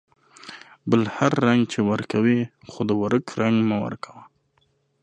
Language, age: Pashto, 19-29